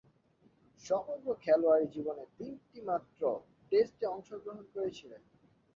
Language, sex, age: Bengali, male, 19-29